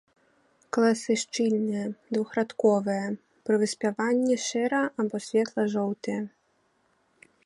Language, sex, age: Belarusian, female, 19-29